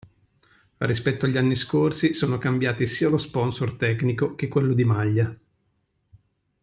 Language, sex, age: Italian, male, 40-49